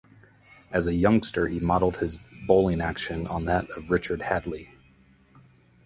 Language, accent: English, United States English